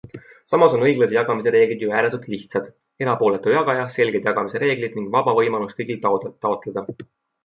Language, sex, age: Estonian, male, 19-29